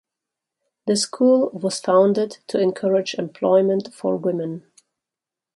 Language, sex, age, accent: English, female, 40-49, England English